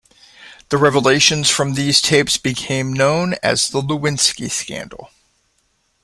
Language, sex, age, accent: English, male, 40-49, United States English